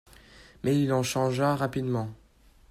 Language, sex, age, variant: French, male, under 19, Français de métropole